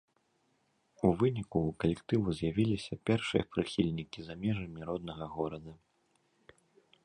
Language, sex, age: Belarusian, male, 19-29